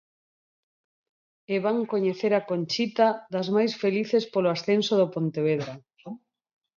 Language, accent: Galician, Normativo (estándar)